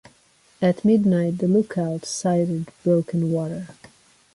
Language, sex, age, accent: English, female, 40-49, United States English